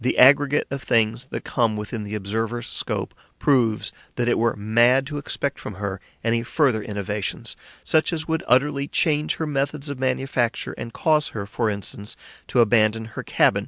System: none